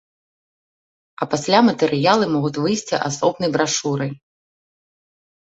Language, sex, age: Belarusian, female, 30-39